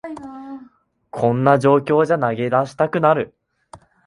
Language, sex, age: Japanese, male, 19-29